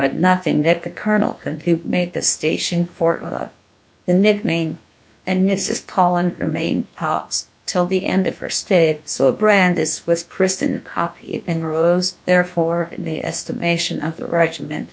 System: TTS, GlowTTS